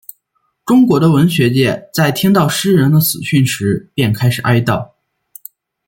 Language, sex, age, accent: Chinese, male, 19-29, 出生地：山西省